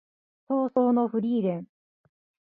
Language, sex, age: Japanese, female, 40-49